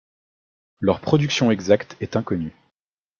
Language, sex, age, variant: French, male, 19-29, Français de métropole